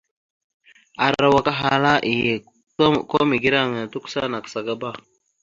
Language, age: Mada (Cameroon), 19-29